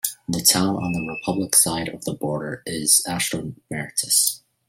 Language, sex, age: English, male, under 19